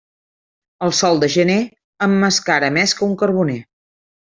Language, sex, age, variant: Catalan, female, 50-59, Central